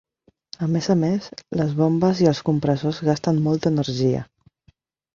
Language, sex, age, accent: Catalan, female, 19-29, aprenent (recent, des del castellà)